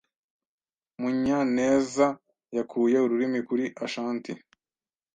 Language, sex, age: Kinyarwanda, male, 19-29